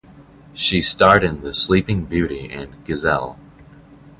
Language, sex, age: English, male, 19-29